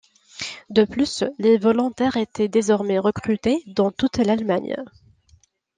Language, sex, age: French, female, 19-29